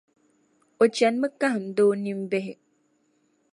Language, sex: Dagbani, female